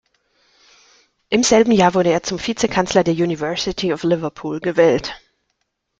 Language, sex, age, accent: German, female, 40-49, Deutschland Deutsch